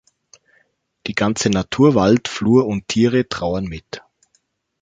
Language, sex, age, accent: German, male, 30-39, Österreichisches Deutsch